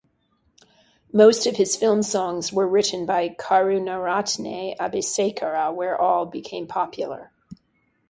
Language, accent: English, United States English